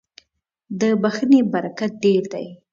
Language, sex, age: Pashto, female, 19-29